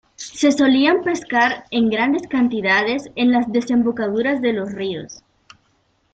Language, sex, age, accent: Spanish, female, 19-29, América central